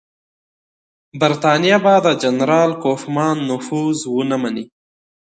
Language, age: Pashto, 19-29